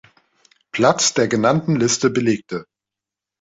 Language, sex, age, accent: German, male, 40-49, Deutschland Deutsch